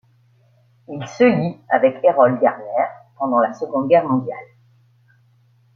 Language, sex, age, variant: French, female, 50-59, Français de métropole